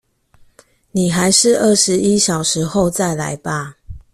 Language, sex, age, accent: Chinese, female, 40-49, 出生地：臺南市